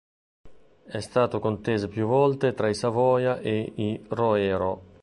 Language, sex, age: Italian, male, 50-59